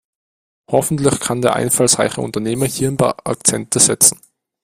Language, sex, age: German, male, under 19